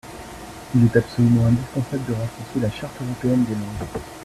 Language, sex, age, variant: French, male, 19-29, Français de métropole